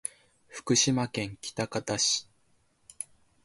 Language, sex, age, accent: Japanese, male, 19-29, 標準語